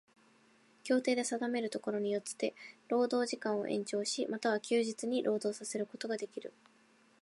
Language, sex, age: Japanese, female, 19-29